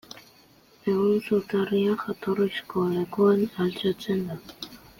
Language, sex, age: Basque, male, under 19